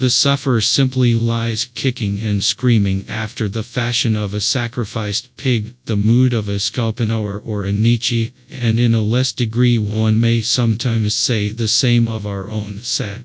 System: TTS, FastPitch